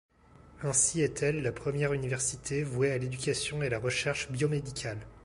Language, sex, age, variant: French, male, 19-29, Français de métropole